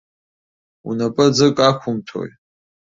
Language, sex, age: Abkhazian, male, under 19